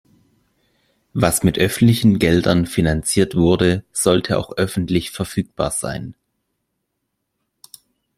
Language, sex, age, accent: German, male, 19-29, Deutschland Deutsch